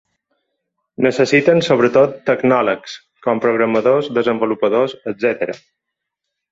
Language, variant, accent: Catalan, Balear, balear